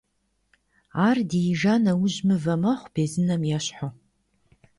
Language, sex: Kabardian, female